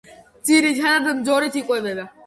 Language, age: Georgian, under 19